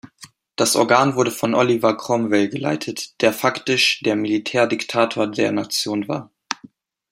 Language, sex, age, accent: German, male, under 19, Deutschland Deutsch